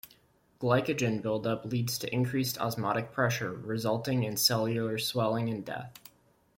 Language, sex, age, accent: English, male, 19-29, United States English